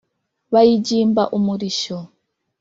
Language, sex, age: Kinyarwanda, female, 19-29